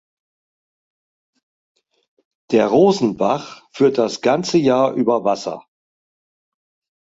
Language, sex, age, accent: German, male, 50-59, Deutschland Deutsch